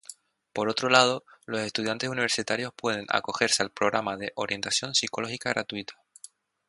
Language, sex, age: Spanish, male, 19-29